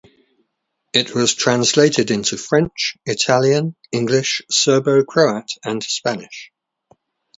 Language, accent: English, England English